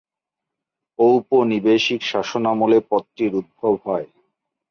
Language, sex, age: Bengali, male, 40-49